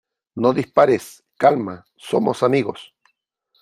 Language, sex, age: Spanish, male, 50-59